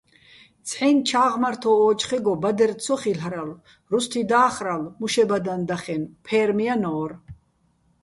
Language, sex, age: Bats, female, 30-39